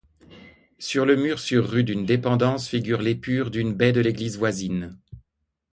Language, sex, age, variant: French, male, 50-59, Français de métropole